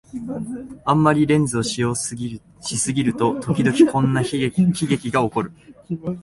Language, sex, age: Japanese, male, 19-29